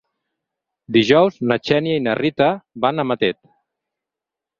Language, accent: Catalan, nord-oriental